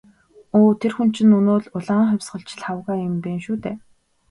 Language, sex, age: Mongolian, female, 19-29